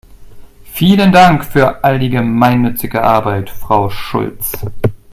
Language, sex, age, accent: German, male, 30-39, Deutschland Deutsch